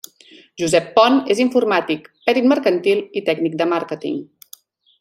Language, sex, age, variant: Catalan, female, 30-39, Central